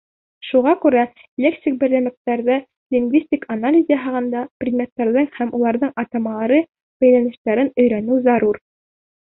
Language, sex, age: Bashkir, female, 19-29